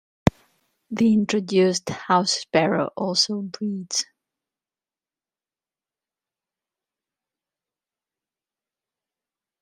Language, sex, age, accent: English, female, 40-49, United States English